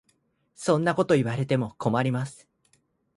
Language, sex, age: Japanese, male, 19-29